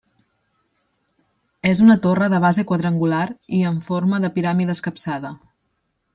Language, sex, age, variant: Catalan, female, 19-29, Central